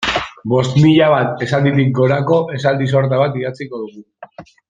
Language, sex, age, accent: Basque, male, under 19, Mendebalekoa (Araba, Bizkaia, Gipuzkoako mendebaleko herri batzuk)